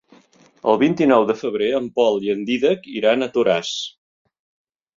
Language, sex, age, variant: Catalan, male, 50-59, Central